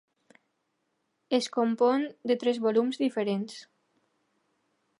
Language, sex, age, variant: Catalan, female, under 19, Alacantí